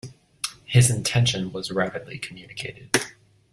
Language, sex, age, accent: English, male, 19-29, United States English